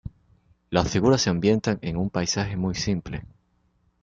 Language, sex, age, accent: Spanish, male, 19-29, Caribe: Cuba, Venezuela, Puerto Rico, República Dominicana, Panamá, Colombia caribeña, México caribeño, Costa del golfo de México